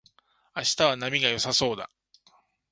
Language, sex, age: Japanese, male, 50-59